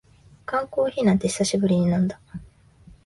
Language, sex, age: Japanese, female, 19-29